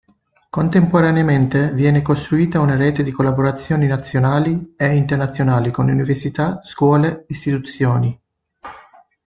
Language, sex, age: Italian, male, 19-29